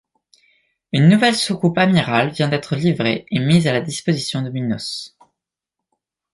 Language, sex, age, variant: French, male, under 19, Français de métropole